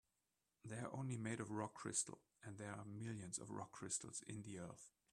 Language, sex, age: English, male, 50-59